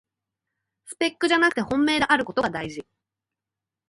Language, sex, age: Japanese, female, 19-29